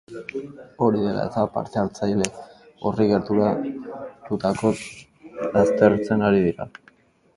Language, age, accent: Basque, under 19, Mendebalekoa (Araba, Bizkaia, Gipuzkoako mendebaleko herri batzuk)